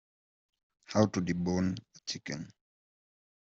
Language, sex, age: English, male, 19-29